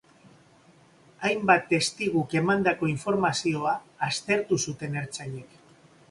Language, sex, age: Basque, male, 50-59